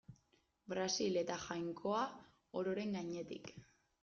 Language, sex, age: Basque, female, 19-29